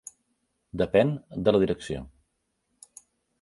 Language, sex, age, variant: Catalan, male, 50-59, Central